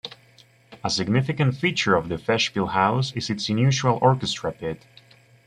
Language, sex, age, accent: English, male, 19-29, United States English